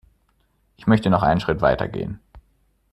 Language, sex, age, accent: German, male, 30-39, Deutschland Deutsch